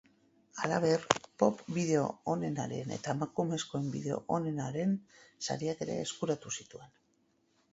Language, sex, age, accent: Basque, female, 40-49, Mendebalekoa (Araba, Bizkaia, Gipuzkoako mendebaleko herri batzuk)